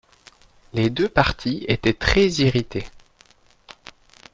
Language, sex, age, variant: French, male, 19-29, Français de métropole